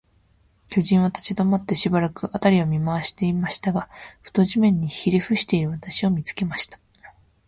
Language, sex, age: Japanese, female, 19-29